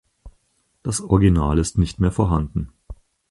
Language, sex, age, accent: German, male, 19-29, Deutschland Deutsch